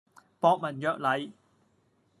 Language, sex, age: Cantonese, male, 40-49